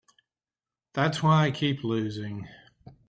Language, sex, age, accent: English, male, 60-69, United States English